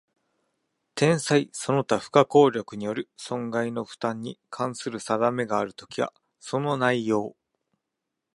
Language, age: Japanese, 40-49